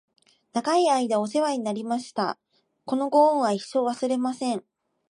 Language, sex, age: Japanese, female, 19-29